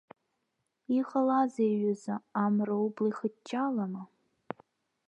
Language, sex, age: Abkhazian, female, under 19